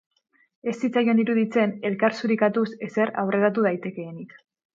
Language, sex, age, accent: Basque, female, 19-29, Mendebalekoa (Araba, Bizkaia, Gipuzkoako mendebaleko herri batzuk)